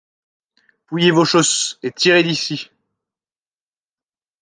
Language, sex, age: French, male, 19-29